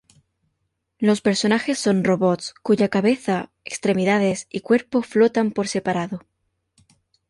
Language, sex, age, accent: Spanish, female, 19-29, España: Sur peninsular (Andalucia, Extremadura, Murcia)